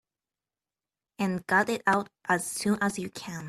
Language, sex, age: English, female, 19-29